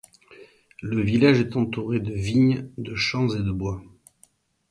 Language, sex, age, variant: French, male, 50-59, Français de métropole